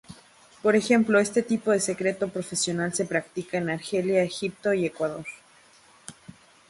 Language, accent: Spanish, México